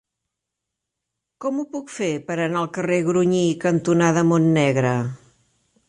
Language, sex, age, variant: Catalan, female, 50-59, Central